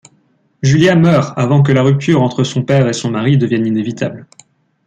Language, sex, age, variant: French, male, 19-29, Français de métropole